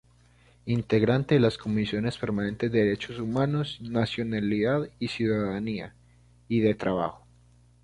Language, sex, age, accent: Spanish, male, 19-29, Andino-Pacífico: Colombia, Perú, Ecuador, oeste de Bolivia y Venezuela andina